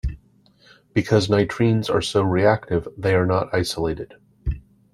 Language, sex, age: English, male, 40-49